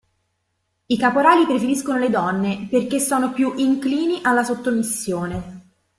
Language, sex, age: Italian, female, 30-39